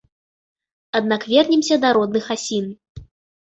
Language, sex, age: Belarusian, female, 19-29